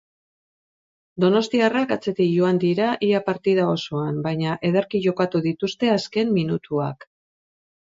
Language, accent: Basque, Mendebalekoa (Araba, Bizkaia, Gipuzkoako mendebaleko herri batzuk)